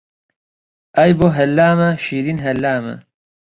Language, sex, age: Central Kurdish, male, 30-39